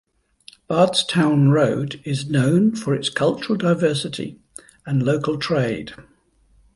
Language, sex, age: English, male, 50-59